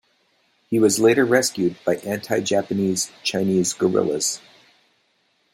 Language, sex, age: English, male, 50-59